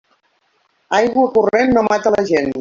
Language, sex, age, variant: Catalan, female, 40-49, Central